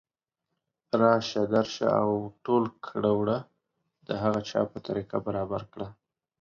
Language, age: Pashto, 30-39